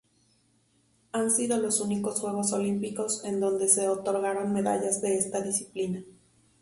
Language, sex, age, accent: Spanish, female, 19-29, México